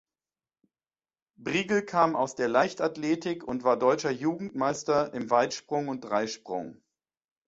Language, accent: German, Deutschland Deutsch